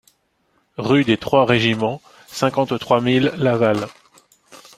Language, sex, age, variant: French, male, 40-49, Français de métropole